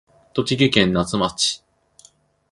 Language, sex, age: Japanese, male, 19-29